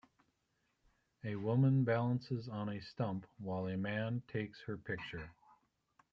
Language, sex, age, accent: English, male, 40-49, United States English